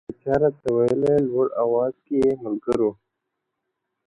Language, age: Pashto, 19-29